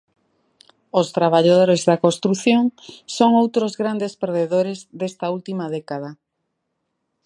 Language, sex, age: Galician, female, 40-49